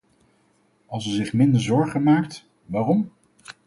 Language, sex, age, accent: Dutch, male, 40-49, Nederlands Nederlands